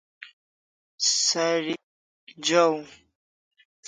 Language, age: Kalasha, 19-29